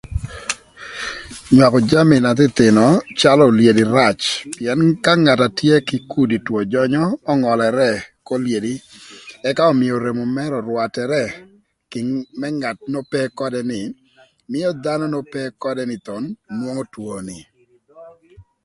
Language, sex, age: Thur, male, 30-39